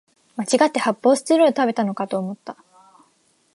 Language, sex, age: Japanese, female, 19-29